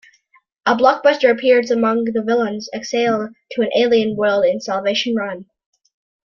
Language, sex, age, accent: English, female, under 19, Canadian English